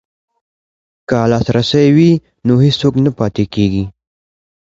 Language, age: Pashto, 19-29